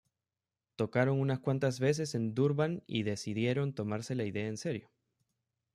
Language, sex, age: Spanish, male, 30-39